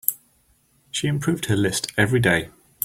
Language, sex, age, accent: English, male, 40-49, England English